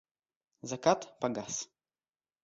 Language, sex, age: Russian, male, 19-29